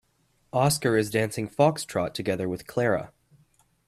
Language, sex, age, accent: English, male, 19-29, Canadian English